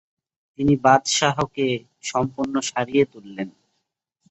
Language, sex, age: Bengali, male, 30-39